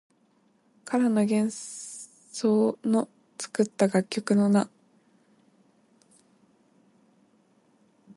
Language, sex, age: Japanese, female, 19-29